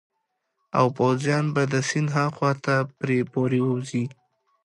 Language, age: Pashto, 19-29